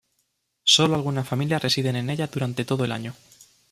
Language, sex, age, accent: Spanish, male, 19-29, España: Sur peninsular (Andalucia, Extremadura, Murcia)